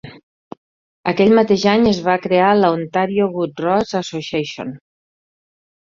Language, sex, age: Catalan, female, 60-69